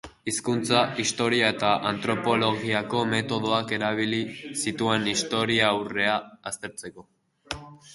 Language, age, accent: Basque, under 19, Erdialdekoa edo Nafarra (Gipuzkoa, Nafarroa)